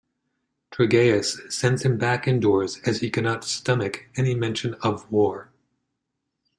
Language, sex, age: English, male, 60-69